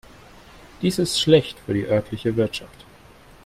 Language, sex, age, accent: German, male, 30-39, Deutschland Deutsch